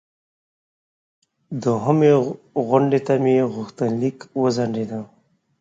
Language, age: Pashto, 30-39